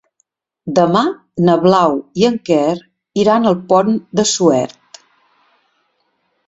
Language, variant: Catalan, Central